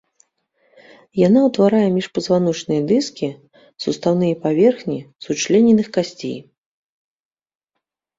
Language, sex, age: Belarusian, female, 30-39